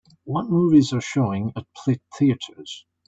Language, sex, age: English, male, 19-29